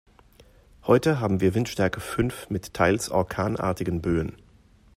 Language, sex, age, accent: German, male, 40-49, Deutschland Deutsch